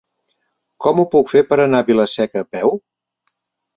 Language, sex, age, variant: Catalan, male, 60-69, Central